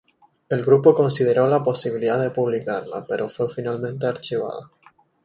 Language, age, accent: Spanish, 19-29, España: Islas Canarias